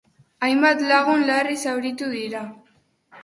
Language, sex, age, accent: Basque, female, 40-49, Mendebalekoa (Araba, Bizkaia, Gipuzkoako mendebaleko herri batzuk)